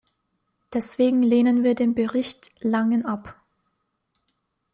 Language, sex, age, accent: German, female, 19-29, Österreichisches Deutsch